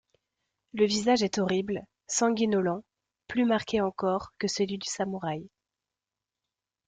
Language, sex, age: French, female, 19-29